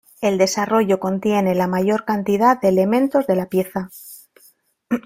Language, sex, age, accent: Spanish, female, 40-49, España: Norte peninsular (Asturias, Castilla y León, Cantabria, País Vasco, Navarra, Aragón, La Rioja, Guadalajara, Cuenca)